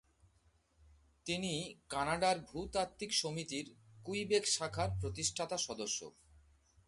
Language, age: Bengali, 40-49